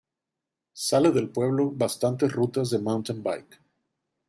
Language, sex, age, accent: Spanish, male, 40-49, México